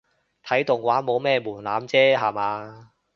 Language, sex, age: Cantonese, male, 19-29